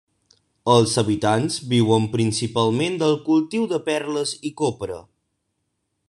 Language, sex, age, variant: Catalan, male, under 19, Central